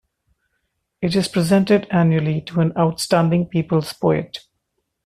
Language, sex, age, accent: English, male, 30-39, India and South Asia (India, Pakistan, Sri Lanka)